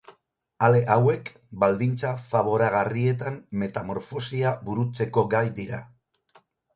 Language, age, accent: Basque, 60-69, Erdialdekoa edo Nafarra (Gipuzkoa, Nafarroa)